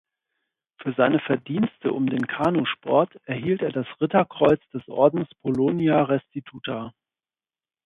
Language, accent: German, Deutschland Deutsch